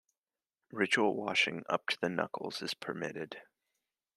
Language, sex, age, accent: English, male, 19-29, United States English